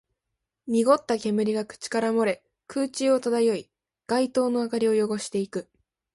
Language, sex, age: Japanese, female, 19-29